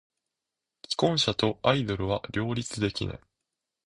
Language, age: Japanese, under 19